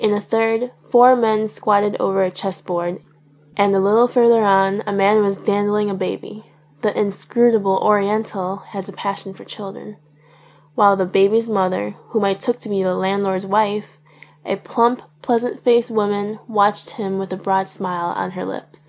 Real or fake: real